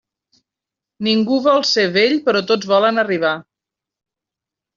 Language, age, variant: Catalan, 40-49, Central